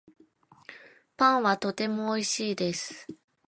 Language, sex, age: Japanese, female, 19-29